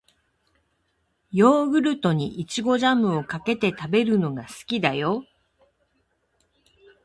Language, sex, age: Japanese, female, 50-59